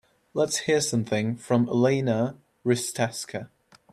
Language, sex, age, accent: English, male, 19-29, England English